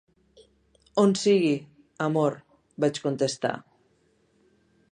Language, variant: Catalan, Nord-Occidental